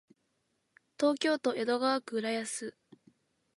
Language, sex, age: Japanese, female, 19-29